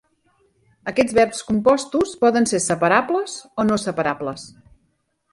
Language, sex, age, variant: Catalan, female, 50-59, Central